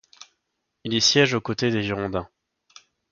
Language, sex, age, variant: French, male, 19-29, Français de métropole